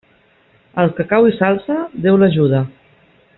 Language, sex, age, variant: Catalan, female, 40-49, Central